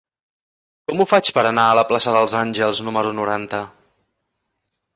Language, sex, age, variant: Catalan, male, 19-29, Central